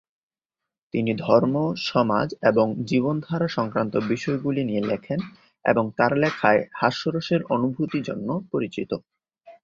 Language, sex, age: Bengali, male, 19-29